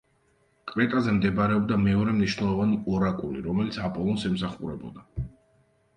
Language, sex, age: Georgian, male, 19-29